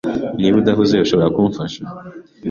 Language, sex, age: Kinyarwanda, male, 19-29